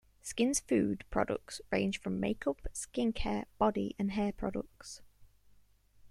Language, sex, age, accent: English, female, 19-29, England English